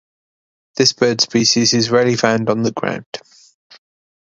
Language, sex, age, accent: English, male, 30-39, England English